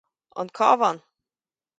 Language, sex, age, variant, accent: Irish, female, 30-39, Gaeilge Chonnacht, Cainteoir dúchais, Gaeltacht